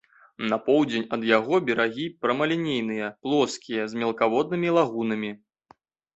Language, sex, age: Belarusian, male, 19-29